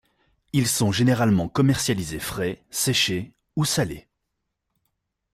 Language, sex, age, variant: French, male, 30-39, Français de métropole